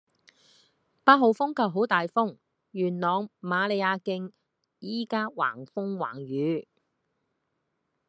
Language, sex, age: Cantonese, female, 50-59